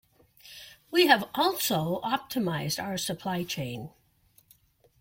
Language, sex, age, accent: English, female, 70-79, United States English